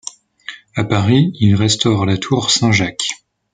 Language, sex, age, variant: French, male, 19-29, Français de métropole